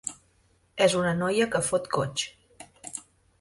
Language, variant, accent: Catalan, Central, nord-oriental; Empordanès